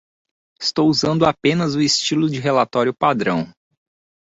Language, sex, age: Portuguese, male, 19-29